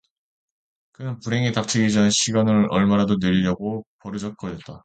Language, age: Korean, 30-39